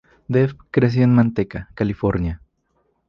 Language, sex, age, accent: Spanish, male, under 19, México